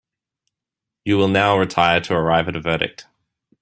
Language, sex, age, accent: English, male, 30-39, Australian English